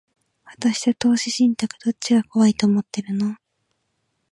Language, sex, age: Japanese, female, 19-29